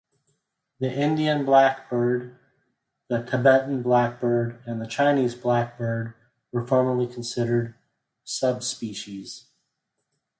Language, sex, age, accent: English, male, 50-59, United States English